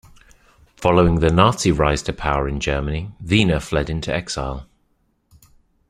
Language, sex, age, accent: English, male, 30-39, England English